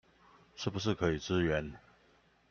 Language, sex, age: Chinese, male, 40-49